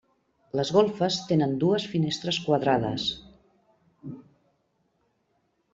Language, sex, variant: Catalan, female, Central